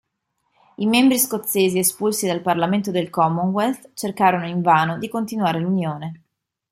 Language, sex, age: Italian, female, 30-39